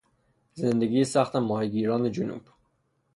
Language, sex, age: Persian, male, 19-29